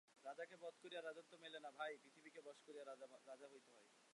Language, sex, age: Bengali, male, 19-29